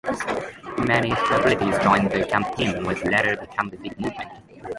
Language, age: English, 19-29